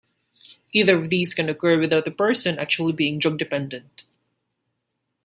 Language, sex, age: English, male, 19-29